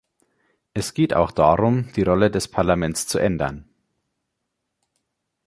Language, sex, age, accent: German, male, 19-29, Deutschland Deutsch